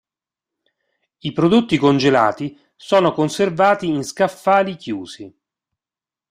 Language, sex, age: Italian, male, 50-59